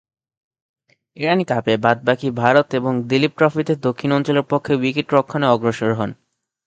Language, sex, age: Bengali, male, 19-29